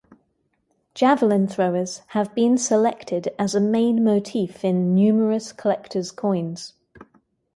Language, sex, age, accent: English, female, 30-39, England English